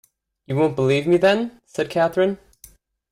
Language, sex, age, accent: English, male, 19-29, Canadian English